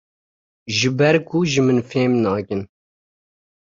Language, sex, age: Kurdish, male, 19-29